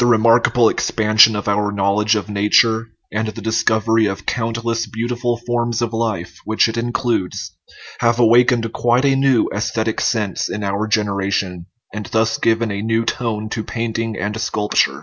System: none